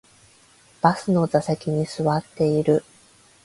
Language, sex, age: Japanese, female, 30-39